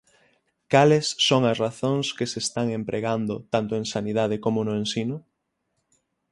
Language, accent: Galician, Oriental (común en zona oriental); Normativo (estándar)